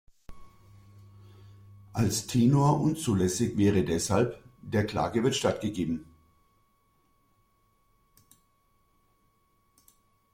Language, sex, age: German, male, 50-59